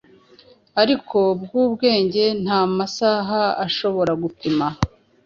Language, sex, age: Kinyarwanda, female, 50-59